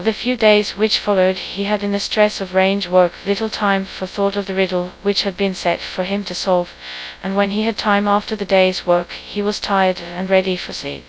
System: TTS, FastPitch